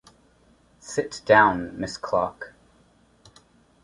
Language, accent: English, England English